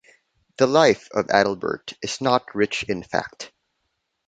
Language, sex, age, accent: English, male, 30-39, Filipino